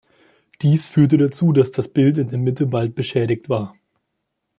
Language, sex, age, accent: German, male, 19-29, Deutschland Deutsch